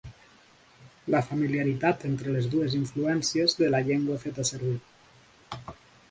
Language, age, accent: Catalan, 30-39, occidental